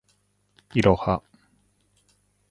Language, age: Japanese, 50-59